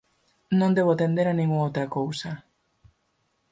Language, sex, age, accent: Galician, female, 19-29, Normativo (estándar)